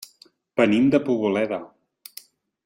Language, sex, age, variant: Catalan, male, 40-49, Central